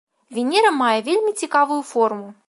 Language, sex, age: Belarusian, female, 19-29